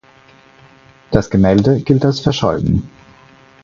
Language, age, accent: German, 30-39, Österreichisches Deutsch